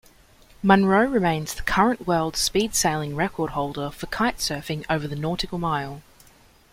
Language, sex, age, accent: English, female, 19-29, Australian English